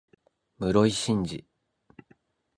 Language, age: Japanese, 19-29